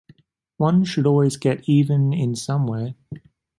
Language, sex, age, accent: English, male, 19-29, Australian English